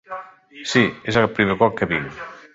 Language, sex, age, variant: Catalan, male, 60-69, Central